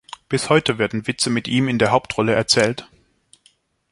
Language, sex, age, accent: German, male, 19-29, Schweizerdeutsch